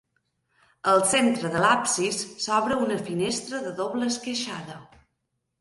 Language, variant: Catalan, Balear